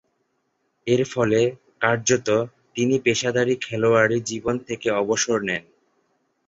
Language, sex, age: Bengali, male, 19-29